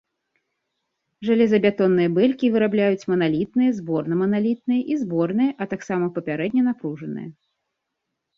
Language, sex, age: Belarusian, female, 40-49